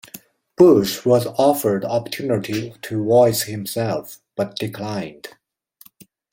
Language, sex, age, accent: English, male, 30-39, England English